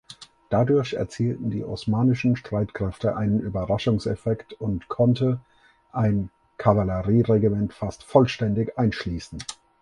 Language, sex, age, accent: German, male, 30-39, Deutschland Deutsch